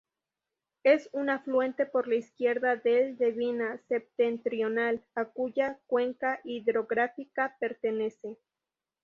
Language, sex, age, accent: Spanish, female, 19-29, México